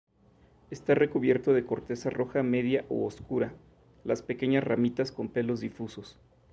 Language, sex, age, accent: Spanish, male, 30-39, México